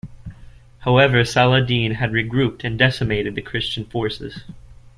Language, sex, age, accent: English, male, 19-29, United States English